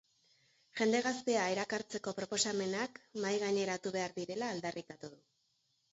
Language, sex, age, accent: Basque, female, 40-49, Erdialdekoa edo Nafarra (Gipuzkoa, Nafarroa)